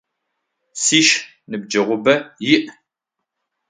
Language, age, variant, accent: Adyghe, 40-49, Адыгабзэ (Кирил, пстэумэ зэдыряе), Бжъэдыгъу (Bjeduğ)